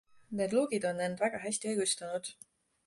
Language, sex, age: Estonian, female, 19-29